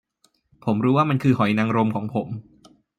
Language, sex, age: Thai, male, 19-29